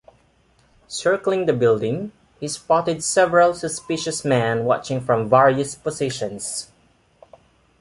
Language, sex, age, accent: English, male, 19-29, Filipino